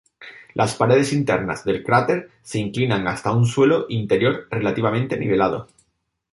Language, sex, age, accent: Spanish, male, 40-49, España: Sur peninsular (Andalucia, Extremadura, Murcia)